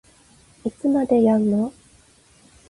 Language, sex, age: Japanese, female, 30-39